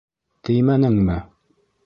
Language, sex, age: Bashkir, male, 60-69